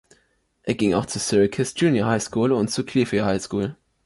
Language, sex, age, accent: German, male, under 19, Deutschland Deutsch